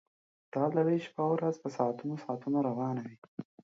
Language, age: Pashto, under 19